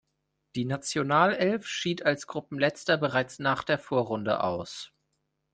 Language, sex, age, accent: German, male, 19-29, Deutschland Deutsch